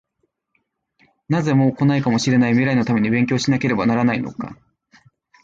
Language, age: Japanese, 19-29